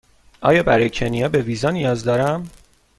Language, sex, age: Persian, male, 30-39